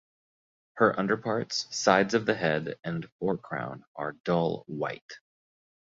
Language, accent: English, United States English